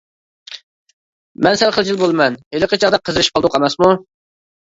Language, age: Uyghur, 19-29